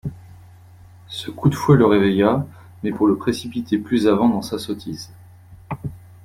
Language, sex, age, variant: French, male, 40-49, Français de métropole